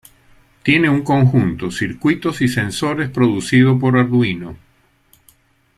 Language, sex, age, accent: Spanish, male, 60-69, Andino-Pacífico: Colombia, Perú, Ecuador, oeste de Bolivia y Venezuela andina